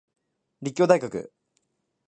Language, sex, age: Japanese, male, 19-29